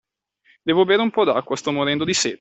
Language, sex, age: Italian, male, 19-29